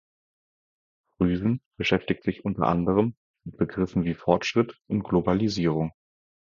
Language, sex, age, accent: German, male, 30-39, Deutschland Deutsch